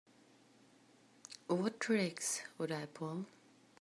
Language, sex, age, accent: English, female, 19-29, United States English